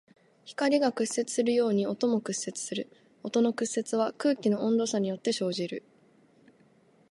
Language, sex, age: Japanese, female, 19-29